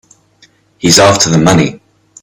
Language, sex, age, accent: English, male, 30-39, England English